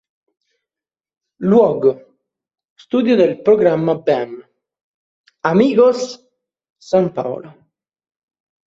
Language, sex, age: Italian, male, 19-29